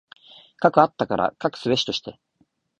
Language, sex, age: Japanese, male, 19-29